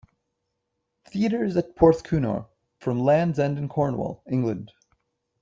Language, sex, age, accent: English, male, 19-29, United States English